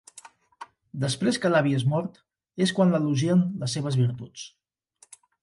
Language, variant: Catalan, Central